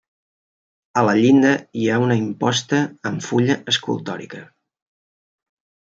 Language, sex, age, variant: Catalan, male, 30-39, Central